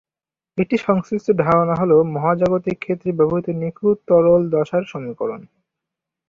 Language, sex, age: Bengali, male, under 19